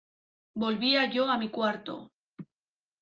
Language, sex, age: Spanish, female, 19-29